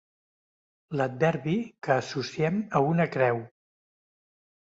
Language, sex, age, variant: Catalan, male, 60-69, Central